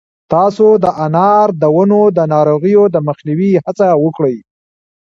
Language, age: Pashto, 40-49